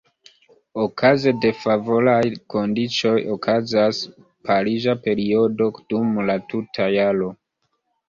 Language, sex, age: Esperanto, male, 19-29